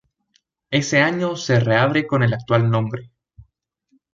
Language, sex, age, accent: Spanish, male, 19-29, América central